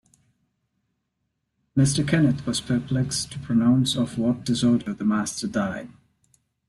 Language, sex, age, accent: English, male, 19-29, India and South Asia (India, Pakistan, Sri Lanka)